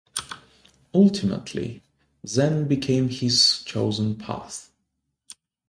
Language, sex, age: English, male, 30-39